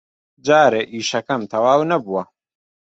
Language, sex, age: Central Kurdish, male, 30-39